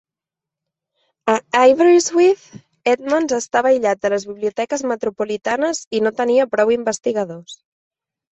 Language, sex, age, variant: Catalan, female, 19-29, Central